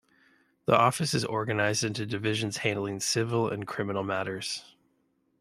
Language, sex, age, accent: English, male, 30-39, Canadian English